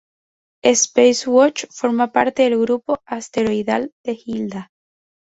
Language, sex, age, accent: Spanish, female, 19-29, España: Islas Canarias